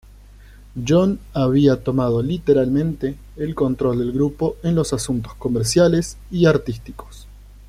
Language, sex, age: Spanish, male, 19-29